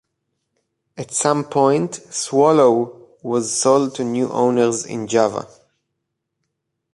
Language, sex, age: English, male, 30-39